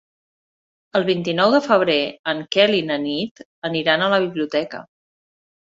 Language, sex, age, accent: Catalan, female, 50-59, Català central